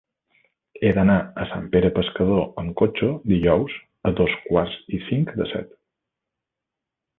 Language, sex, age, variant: Catalan, male, 40-49, Balear